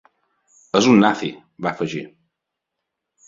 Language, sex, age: Catalan, male, 30-39